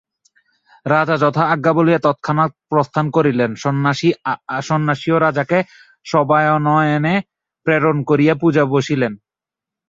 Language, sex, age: Bengali, male, 19-29